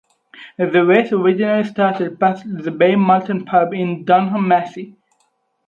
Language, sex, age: English, male, 19-29